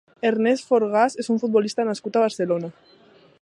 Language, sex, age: Catalan, female, under 19